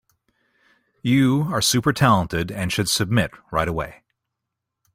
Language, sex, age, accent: English, male, 40-49, Canadian English